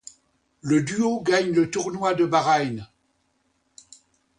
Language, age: French, 70-79